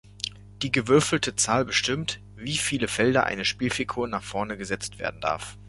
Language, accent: German, Deutschland Deutsch